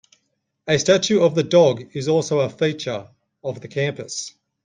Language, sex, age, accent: English, male, 40-49, Australian English